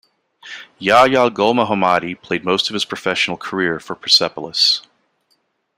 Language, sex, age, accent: English, male, 40-49, United States English